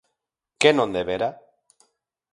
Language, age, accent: Galician, 40-49, Normativo (estándar)